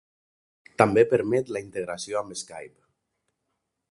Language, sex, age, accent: Catalan, male, 30-39, valencià